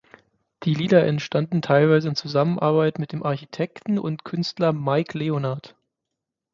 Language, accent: German, Deutschland Deutsch